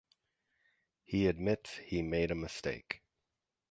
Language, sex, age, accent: English, male, 40-49, United States English